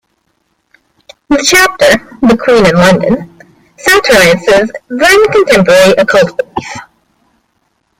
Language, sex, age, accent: English, female, 30-39, United States English